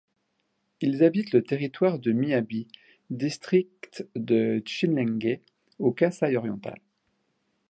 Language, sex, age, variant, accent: French, male, 40-49, Français d'Europe, Français de Suisse